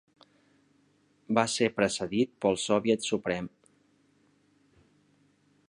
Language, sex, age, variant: Catalan, male, 40-49, Central